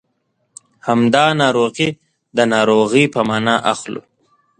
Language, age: Pashto, 19-29